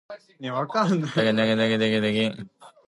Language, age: English, 19-29